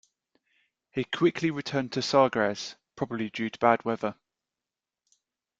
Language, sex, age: English, male, 40-49